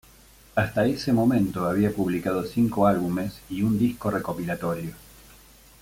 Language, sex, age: Spanish, male, 50-59